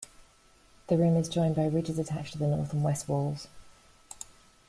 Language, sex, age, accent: English, female, 30-39, England English